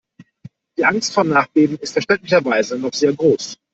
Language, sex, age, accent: German, male, 30-39, Deutschland Deutsch